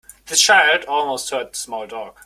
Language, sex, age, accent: English, male, 19-29, United States English